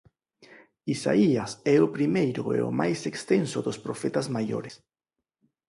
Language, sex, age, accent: Galician, male, 40-49, Normativo (estándar)